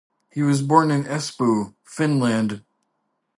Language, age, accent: English, 50-59, Canadian English